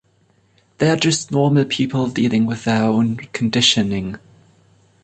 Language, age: English, 30-39